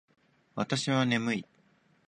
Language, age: Japanese, 19-29